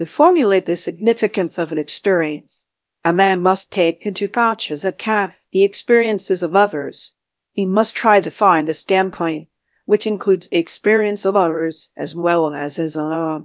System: TTS, VITS